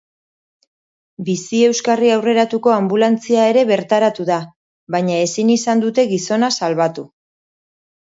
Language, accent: Basque, Mendebalekoa (Araba, Bizkaia, Gipuzkoako mendebaleko herri batzuk)